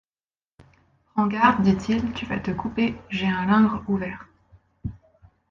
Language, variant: French, Français de métropole